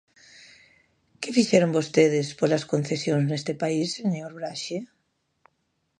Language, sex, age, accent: Galician, female, 40-49, Normativo (estándar)